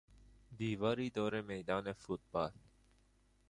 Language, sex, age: Persian, male, 19-29